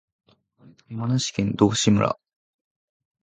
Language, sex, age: Japanese, male, 19-29